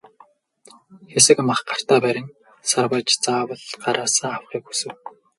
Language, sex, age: Mongolian, male, 19-29